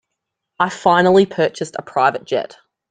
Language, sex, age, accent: English, female, 30-39, Australian English